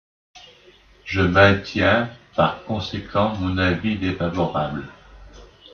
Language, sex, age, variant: French, male, 60-69, Français de métropole